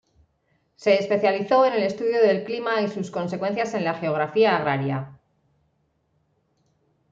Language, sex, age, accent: Spanish, female, 40-49, España: Norte peninsular (Asturias, Castilla y León, Cantabria, País Vasco, Navarra, Aragón, La Rioja, Guadalajara, Cuenca)